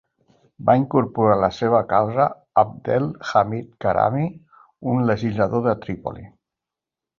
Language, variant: Catalan, Central